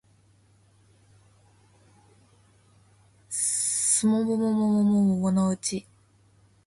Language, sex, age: Japanese, female, 19-29